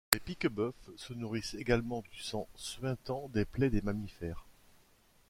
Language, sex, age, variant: French, male, 40-49, Français de métropole